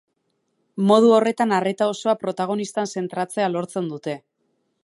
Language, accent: Basque, Mendebalekoa (Araba, Bizkaia, Gipuzkoako mendebaleko herri batzuk)